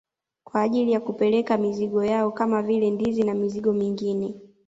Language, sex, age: Swahili, female, 19-29